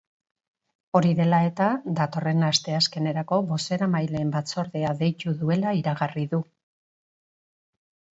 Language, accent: Basque, Erdialdekoa edo Nafarra (Gipuzkoa, Nafarroa)